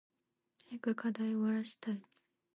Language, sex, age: Japanese, female, under 19